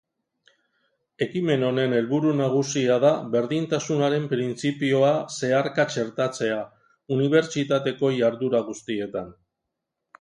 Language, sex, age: Basque, male, 50-59